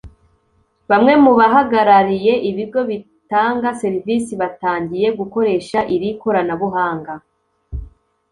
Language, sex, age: Kinyarwanda, female, 19-29